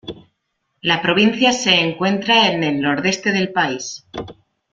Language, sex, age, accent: Spanish, female, 30-39, España: Centro-Sur peninsular (Madrid, Toledo, Castilla-La Mancha)